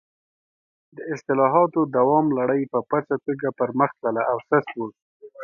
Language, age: Pashto, 19-29